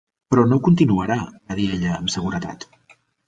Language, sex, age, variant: Catalan, male, 40-49, Central